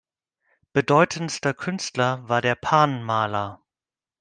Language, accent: German, Deutschland Deutsch